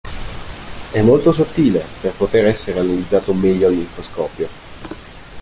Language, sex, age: Italian, male, 19-29